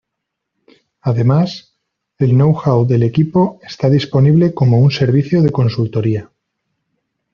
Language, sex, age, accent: Spanish, male, 30-39, España: Norte peninsular (Asturias, Castilla y León, Cantabria, País Vasco, Navarra, Aragón, La Rioja, Guadalajara, Cuenca)